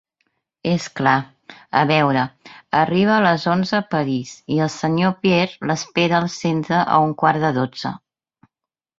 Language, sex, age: Catalan, female, 50-59